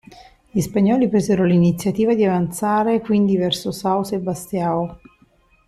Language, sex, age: Italian, female, 50-59